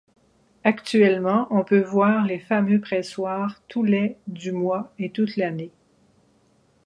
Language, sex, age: French, female, 50-59